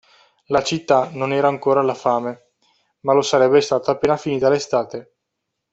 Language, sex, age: Italian, male, 19-29